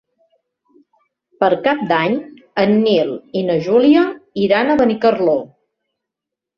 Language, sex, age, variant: Catalan, female, 50-59, Central